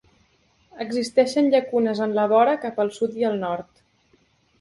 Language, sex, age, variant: Catalan, female, 19-29, Central